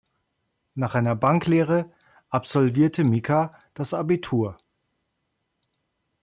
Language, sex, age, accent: German, male, 50-59, Deutschland Deutsch